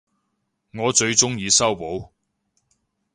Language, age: Cantonese, 40-49